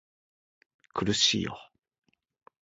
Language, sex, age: Japanese, male, 40-49